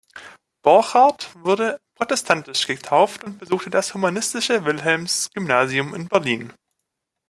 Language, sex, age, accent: German, male, 19-29, Deutschland Deutsch